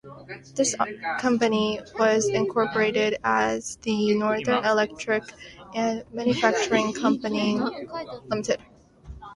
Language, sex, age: English, female, 19-29